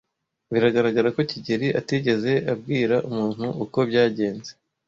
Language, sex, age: Kinyarwanda, male, 19-29